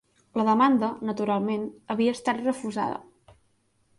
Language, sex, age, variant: Catalan, female, 19-29, Central